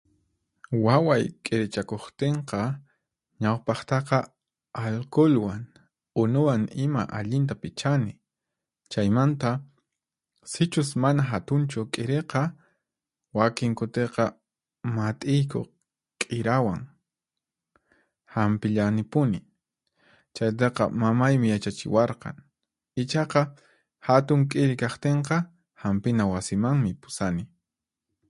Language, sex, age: Puno Quechua, male, 30-39